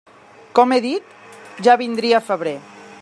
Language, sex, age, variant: Catalan, female, 30-39, Central